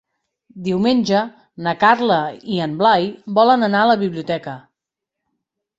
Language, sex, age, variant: Catalan, female, 30-39, Central